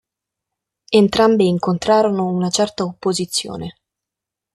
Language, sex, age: Italian, female, 19-29